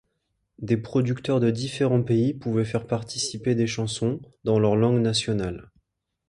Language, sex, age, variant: French, male, 19-29, Français de métropole